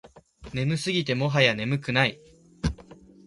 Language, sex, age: Japanese, male, 19-29